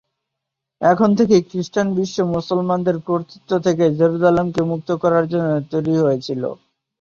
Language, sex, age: Bengali, male, 19-29